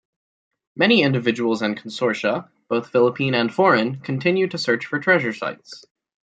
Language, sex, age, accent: English, male, under 19, United States English